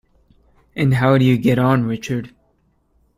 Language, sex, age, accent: English, male, 19-29, United States English